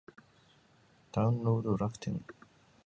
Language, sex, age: Japanese, male, 19-29